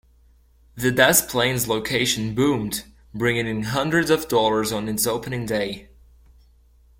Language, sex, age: English, male, under 19